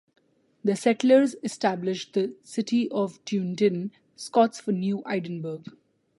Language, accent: English, India and South Asia (India, Pakistan, Sri Lanka)